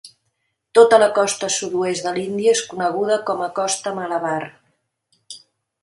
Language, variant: Catalan, Central